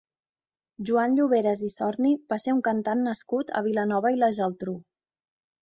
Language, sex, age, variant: Catalan, female, 30-39, Central